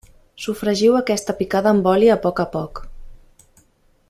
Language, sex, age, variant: Catalan, female, 30-39, Central